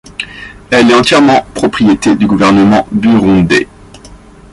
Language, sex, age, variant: French, male, 30-39, Français de métropole